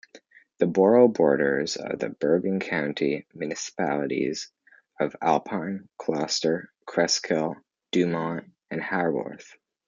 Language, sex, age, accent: English, male, under 19, Canadian English